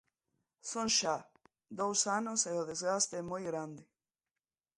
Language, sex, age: Galician, female, 40-49